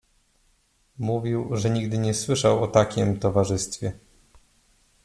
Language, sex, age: Polish, male, 30-39